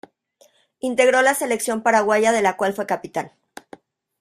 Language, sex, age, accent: Spanish, female, 40-49, México